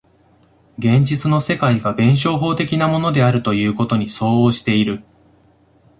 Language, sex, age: Japanese, male, 19-29